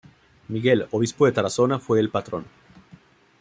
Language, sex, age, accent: Spanish, male, 19-29, México